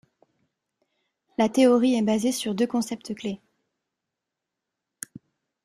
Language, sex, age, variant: French, female, 19-29, Français de métropole